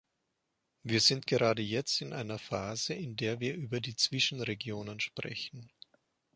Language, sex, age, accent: German, male, 50-59, Österreichisches Deutsch